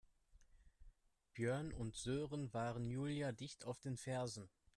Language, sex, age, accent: German, male, 30-39, Deutschland Deutsch